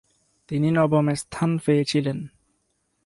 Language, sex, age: Bengali, male, 19-29